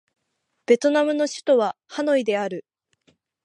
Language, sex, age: Japanese, female, under 19